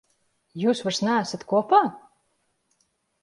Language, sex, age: Latvian, female, 19-29